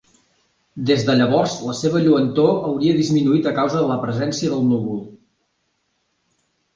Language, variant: Catalan, Central